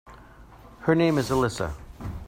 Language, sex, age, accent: English, male, 50-59, Canadian English